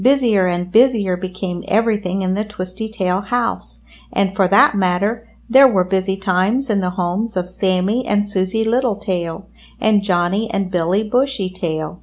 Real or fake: real